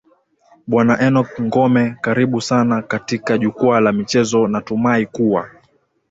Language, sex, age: Swahili, male, 19-29